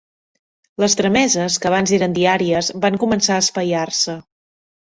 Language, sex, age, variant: Catalan, female, 40-49, Central